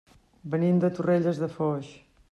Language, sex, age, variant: Catalan, female, 50-59, Central